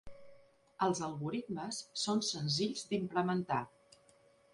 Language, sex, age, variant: Catalan, female, 50-59, Central